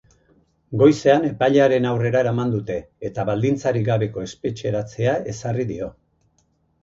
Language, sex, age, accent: Basque, male, 50-59, Erdialdekoa edo Nafarra (Gipuzkoa, Nafarroa)